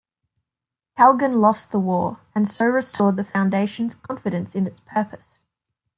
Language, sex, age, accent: English, female, 19-29, Australian English